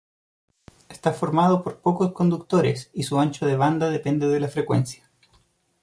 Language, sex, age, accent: Spanish, male, 30-39, Chileno: Chile, Cuyo